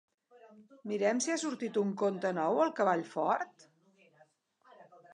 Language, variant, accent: Catalan, Central, central